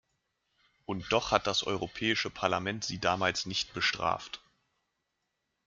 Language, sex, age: German, male, 19-29